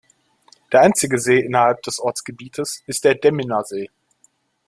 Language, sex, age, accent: German, male, 30-39, Deutschland Deutsch